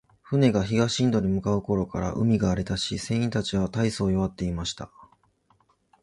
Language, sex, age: Japanese, male, 40-49